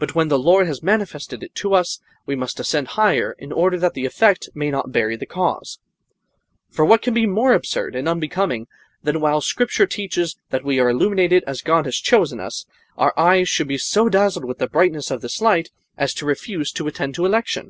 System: none